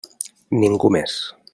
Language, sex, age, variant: Catalan, male, 40-49, Central